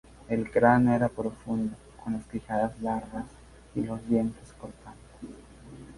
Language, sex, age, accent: Spanish, male, 19-29, México